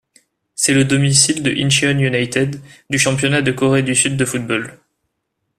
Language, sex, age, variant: French, male, 19-29, Français de métropole